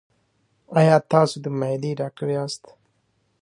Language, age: Pashto, 19-29